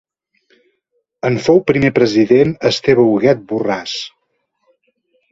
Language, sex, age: Catalan, male, 50-59